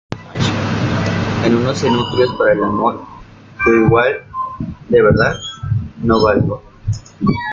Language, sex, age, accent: Spanish, male, 19-29, México